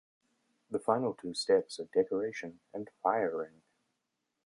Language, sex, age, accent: English, male, 30-39, New Zealand English